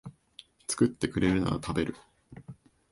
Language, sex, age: Japanese, male, 19-29